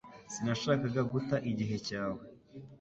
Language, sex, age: Kinyarwanda, male, 19-29